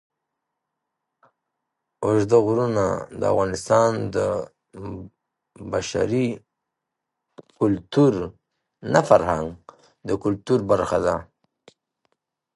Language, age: Pashto, 19-29